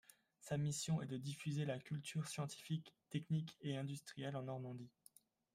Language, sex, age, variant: French, male, 19-29, Français de métropole